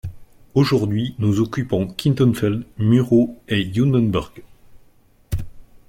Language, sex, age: French, male, 40-49